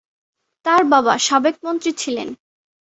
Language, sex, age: Bengali, female, 19-29